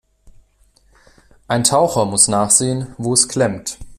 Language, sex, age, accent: German, male, 19-29, Deutschland Deutsch